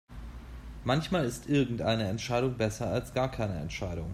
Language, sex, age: German, male, 30-39